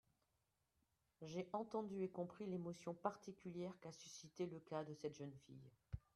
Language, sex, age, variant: French, female, 60-69, Français de métropole